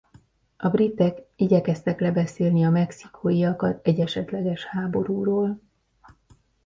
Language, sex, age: Hungarian, female, 40-49